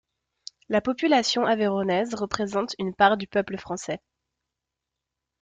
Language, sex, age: French, female, 19-29